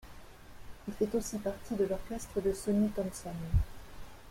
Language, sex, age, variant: French, female, 60-69, Français de métropole